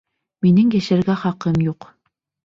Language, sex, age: Bashkir, female, 30-39